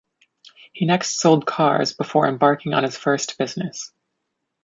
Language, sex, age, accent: English, female, 19-29, United States English